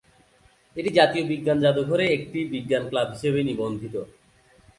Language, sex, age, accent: Bengali, male, 19-29, Native